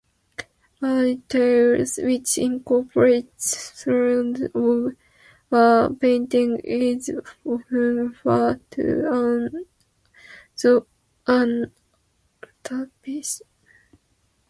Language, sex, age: English, female, 19-29